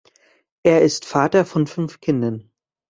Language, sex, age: German, male, 30-39